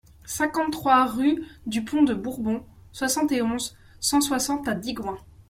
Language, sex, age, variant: French, female, 19-29, Français de métropole